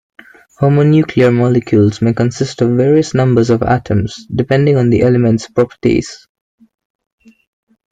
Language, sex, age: English, male, 19-29